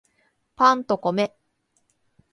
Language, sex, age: Japanese, female, 30-39